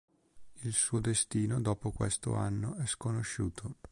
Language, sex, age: Italian, male, 30-39